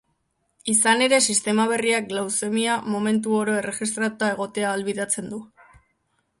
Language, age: Basque, 19-29